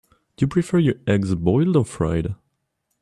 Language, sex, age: English, male, 19-29